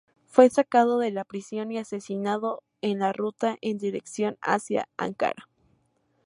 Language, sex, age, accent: Spanish, female, 19-29, México